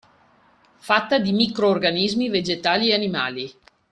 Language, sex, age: Italian, female, 50-59